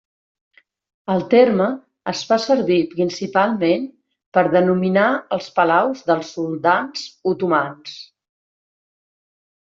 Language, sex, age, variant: Catalan, female, 40-49, Central